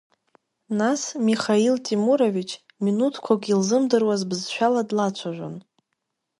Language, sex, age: Abkhazian, female, under 19